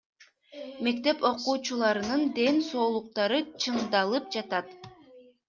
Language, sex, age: Kyrgyz, female, 19-29